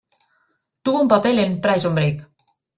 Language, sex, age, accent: Spanish, female, 19-29, España: Norte peninsular (Asturias, Castilla y León, Cantabria, País Vasco, Navarra, Aragón, La Rioja, Guadalajara, Cuenca)